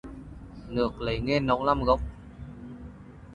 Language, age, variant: Vietnamese, 19-29, Hà Nội